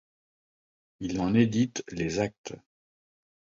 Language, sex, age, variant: French, male, 50-59, Français de métropole